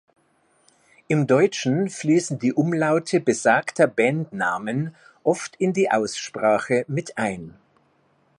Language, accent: German, Österreichisches Deutsch